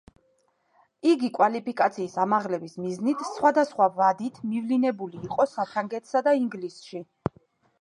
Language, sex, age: Georgian, female, 30-39